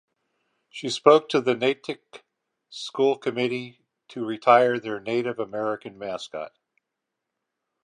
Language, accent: English, United States English